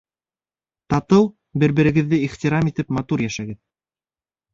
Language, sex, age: Bashkir, male, 19-29